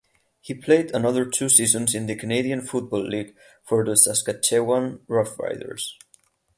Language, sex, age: English, male, 19-29